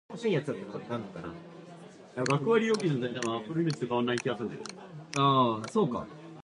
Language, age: English, under 19